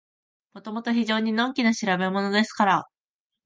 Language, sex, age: Japanese, female, under 19